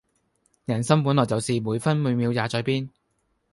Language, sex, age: Cantonese, male, 19-29